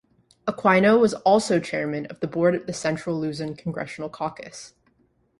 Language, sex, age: English, female, 19-29